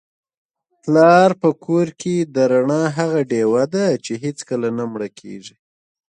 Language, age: Pashto, 30-39